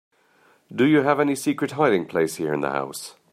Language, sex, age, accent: English, male, 30-39, England English